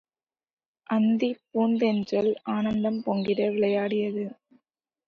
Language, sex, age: Tamil, female, 19-29